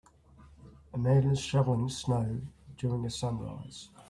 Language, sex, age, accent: English, male, 60-69, Australian English